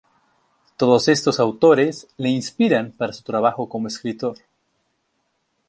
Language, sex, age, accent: Spanish, male, 19-29, México